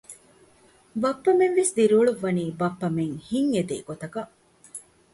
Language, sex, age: Divehi, female, 40-49